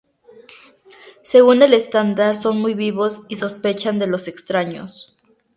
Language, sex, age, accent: Spanish, female, 19-29, México